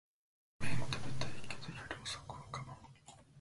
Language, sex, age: Japanese, male, 19-29